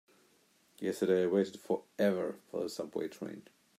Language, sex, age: English, male, 40-49